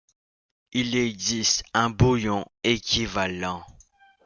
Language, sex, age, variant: French, male, under 19, Français de métropole